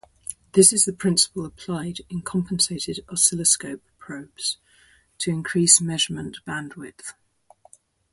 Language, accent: English, England English